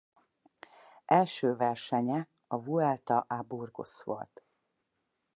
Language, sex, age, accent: Hungarian, female, 40-49, budapesti